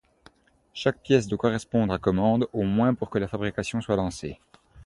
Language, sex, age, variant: French, male, 19-29, Français de métropole